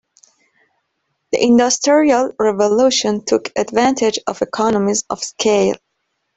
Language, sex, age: English, female, 30-39